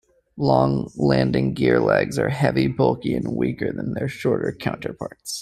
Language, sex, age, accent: English, male, 30-39, United States English